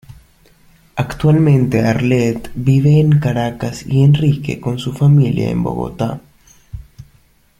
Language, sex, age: Spanish, male, under 19